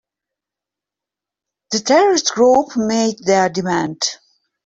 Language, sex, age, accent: English, female, 50-59, Australian English